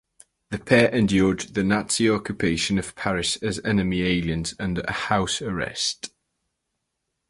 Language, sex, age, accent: English, male, under 19, England English